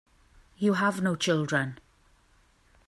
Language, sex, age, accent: English, female, 30-39, England English